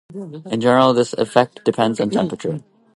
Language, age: English, 19-29